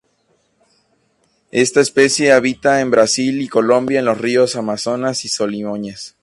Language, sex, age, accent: Spanish, male, 19-29, México